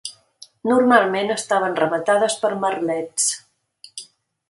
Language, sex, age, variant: Catalan, female, 60-69, Central